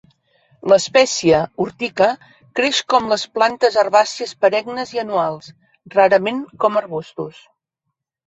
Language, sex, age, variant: Catalan, female, 50-59, Central